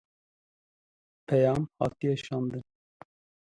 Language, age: Kurdish, 30-39